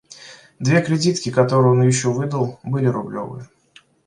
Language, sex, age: Russian, male, 19-29